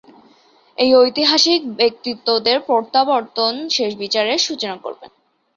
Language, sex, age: Bengali, female, under 19